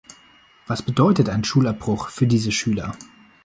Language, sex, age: German, male, 19-29